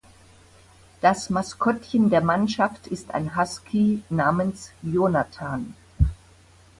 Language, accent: German, Deutschland Deutsch